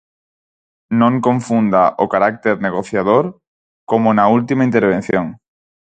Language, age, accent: Galician, 19-29, Neofalante